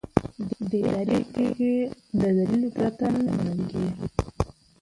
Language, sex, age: Pashto, female, 19-29